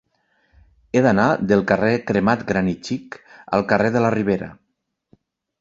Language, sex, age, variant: Catalan, male, 40-49, Nord-Occidental